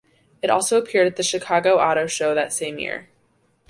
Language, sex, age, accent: English, female, under 19, United States English